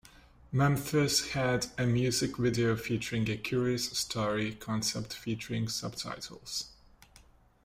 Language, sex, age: English, male, 19-29